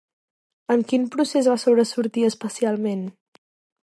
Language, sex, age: Catalan, female, 19-29